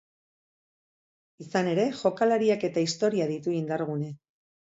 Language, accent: Basque, Mendebalekoa (Araba, Bizkaia, Gipuzkoako mendebaleko herri batzuk)